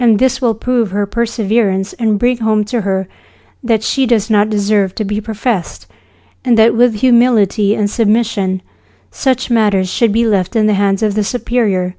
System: none